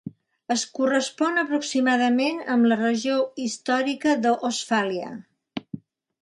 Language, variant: Catalan, Central